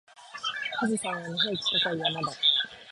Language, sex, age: Japanese, female, under 19